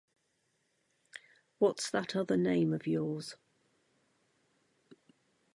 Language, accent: English, England English